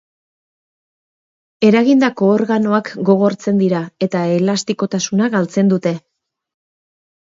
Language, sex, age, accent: Basque, female, 40-49, Erdialdekoa edo Nafarra (Gipuzkoa, Nafarroa)